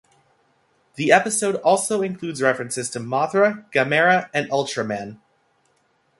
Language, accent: English, United States English